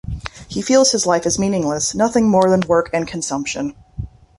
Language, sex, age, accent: English, female, 30-39, United States English